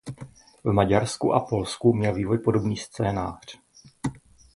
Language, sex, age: Czech, male, 50-59